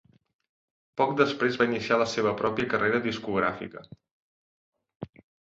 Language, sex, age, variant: Catalan, male, 19-29, Central